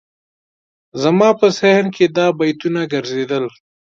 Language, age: Pashto, 19-29